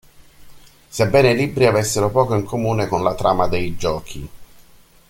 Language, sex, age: Italian, male, 50-59